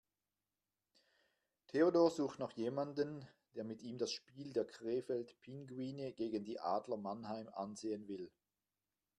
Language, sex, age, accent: German, male, 50-59, Schweizerdeutsch